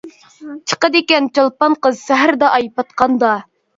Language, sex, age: Uyghur, female, 30-39